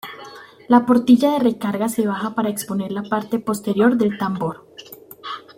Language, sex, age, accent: Spanish, female, under 19, Andino-Pacífico: Colombia, Perú, Ecuador, oeste de Bolivia y Venezuela andina